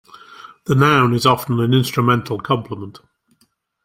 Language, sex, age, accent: English, male, 50-59, England English